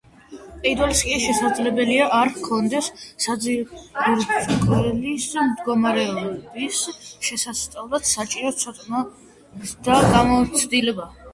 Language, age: Georgian, 19-29